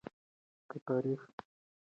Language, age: Pashto, 19-29